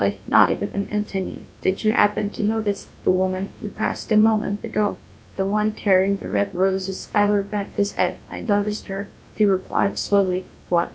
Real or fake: fake